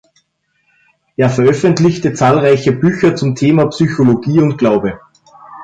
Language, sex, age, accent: German, male, 30-39, Österreichisches Deutsch